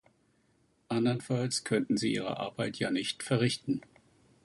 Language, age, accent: German, 50-59, Deutschland Deutsch